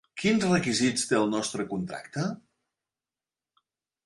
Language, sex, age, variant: Catalan, male, 40-49, Central